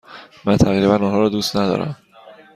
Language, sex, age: Persian, male, 30-39